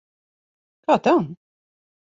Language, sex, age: Latvian, female, 50-59